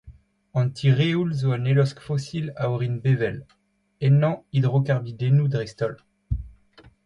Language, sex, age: Breton, male, 19-29